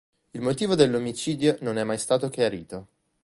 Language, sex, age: Italian, male, 19-29